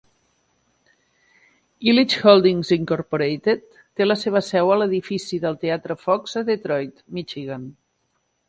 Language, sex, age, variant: Catalan, female, 50-59, Central